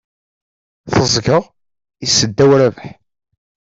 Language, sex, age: Kabyle, male, 30-39